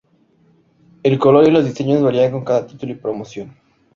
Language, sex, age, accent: Spanish, male, 19-29, México